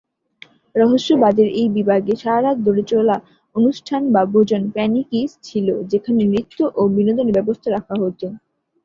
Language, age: Bengali, 19-29